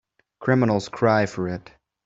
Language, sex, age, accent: English, male, 19-29, United States English